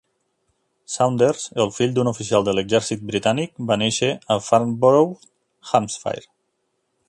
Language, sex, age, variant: Catalan, male, 40-49, Nord-Occidental